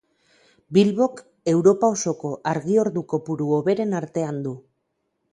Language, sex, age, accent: Basque, female, 40-49, Mendebalekoa (Araba, Bizkaia, Gipuzkoako mendebaleko herri batzuk)